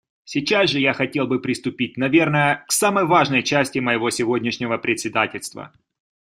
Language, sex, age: Russian, male, 30-39